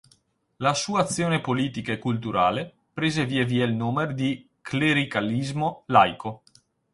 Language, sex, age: Italian, male, 30-39